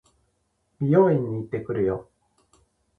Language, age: Japanese, 40-49